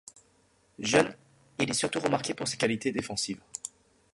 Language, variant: French, Français de métropole